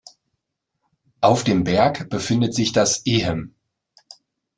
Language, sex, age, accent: German, male, 40-49, Deutschland Deutsch